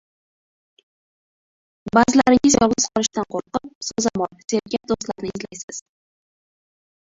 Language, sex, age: Uzbek, female, 19-29